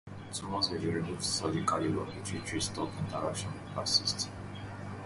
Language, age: English, 30-39